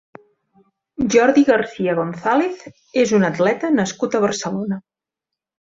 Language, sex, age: Catalan, female, 40-49